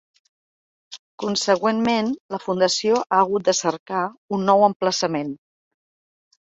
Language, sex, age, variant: Catalan, female, 50-59, Central